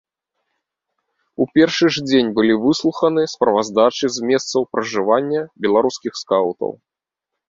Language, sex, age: Belarusian, male, 30-39